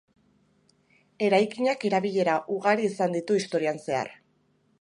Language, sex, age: Basque, female, 19-29